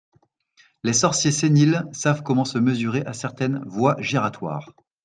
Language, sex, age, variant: French, male, 30-39, Français de métropole